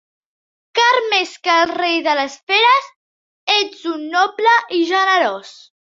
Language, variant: Catalan, Central